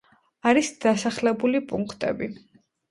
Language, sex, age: Georgian, female, 19-29